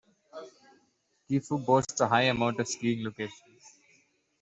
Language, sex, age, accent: English, male, 19-29, India and South Asia (India, Pakistan, Sri Lanka)